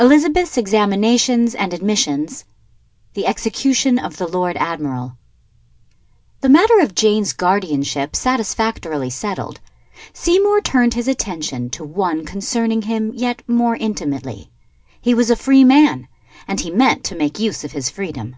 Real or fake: real